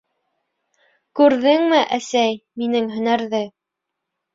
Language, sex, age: Bashkir, female, 19-29